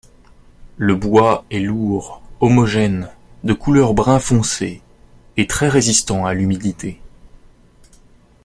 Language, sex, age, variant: French, male, 19-29, Français de métropole